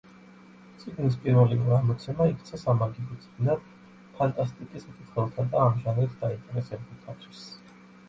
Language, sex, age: Georgian, male, 30-39